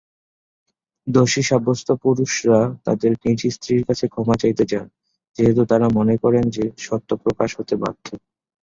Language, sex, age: Bengali, male, 19-29